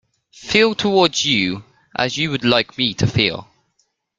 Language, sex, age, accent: English, male, under 19, England English